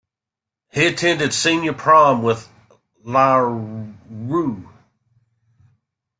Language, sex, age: English, male, 50-59